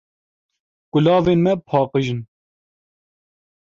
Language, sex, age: Kurdish, male, 19-29